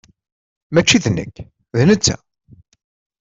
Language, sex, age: Kabyle, male, 30-39